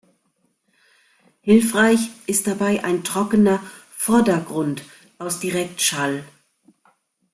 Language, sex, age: German, female, 50-59